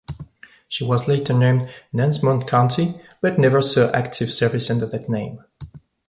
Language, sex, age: English, male, 30-39